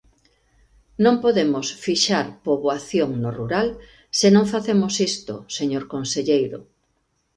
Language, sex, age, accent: Galician, female, 50-59, Oriental (común en zona oriental)